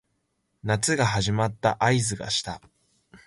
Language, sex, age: Japanese, male, 19-29